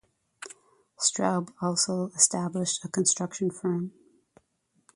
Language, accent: English, Canadian English